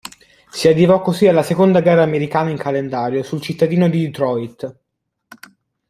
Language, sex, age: Italian, male, under 19